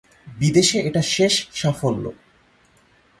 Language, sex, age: Bengali, male, 19-29